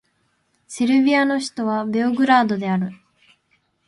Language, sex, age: Japanese, female, 19-29